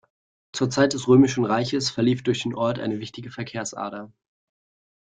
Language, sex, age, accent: German, male, 19-29, Deutschland Deutsch